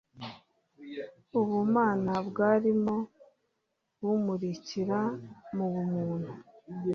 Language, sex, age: Kinyarwanda, female, 30-39